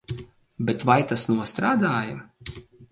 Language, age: Latvian, 40-49